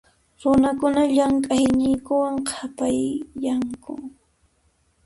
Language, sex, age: Puno Quechua, female, 19-29